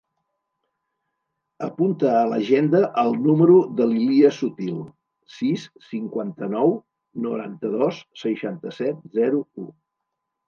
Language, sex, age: Catalan, male, 80-89